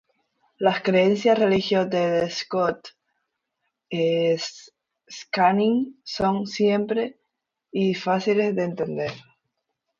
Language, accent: Spanish, España: Islas Canarias